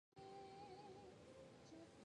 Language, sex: Japanese, female